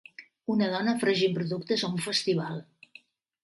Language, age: Catalan, 60-69